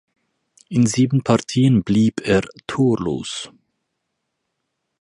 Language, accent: German, Schweizerdeutsch